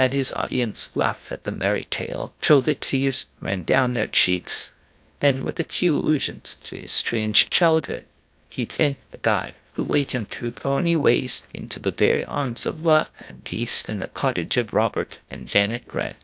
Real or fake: fake